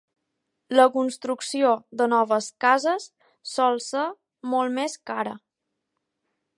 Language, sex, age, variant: Catalan, female, 19-29, Balear